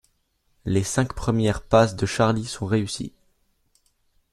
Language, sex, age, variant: French, male, under 19, Français de métropole